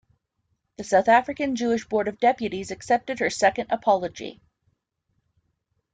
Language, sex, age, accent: English, female, 40-49, Canadian English